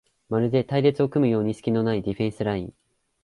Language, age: Japanese, 19-29